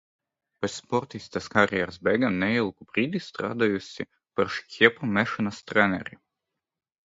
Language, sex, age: Latvian, male, 19-29